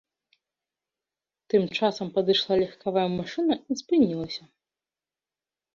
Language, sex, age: Belarusian, female, 30-39